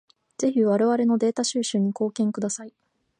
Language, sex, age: Japanese, female, 19-29